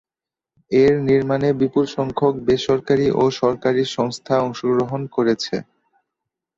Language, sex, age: Bengali, male, 19-29